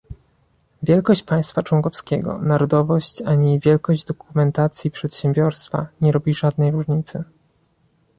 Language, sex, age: Polish, male, 19-29